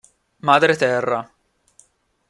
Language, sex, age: Italian, male, 19-29